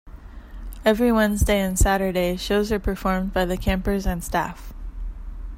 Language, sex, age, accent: English, female, 30-39, United States English